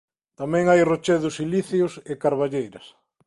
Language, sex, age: Galician, male, 40-49